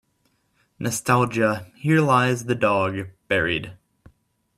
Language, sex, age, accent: English, male, 19-29, United States English